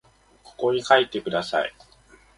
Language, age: Japanese, 19-29